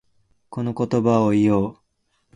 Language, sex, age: Japanese, male, 19-29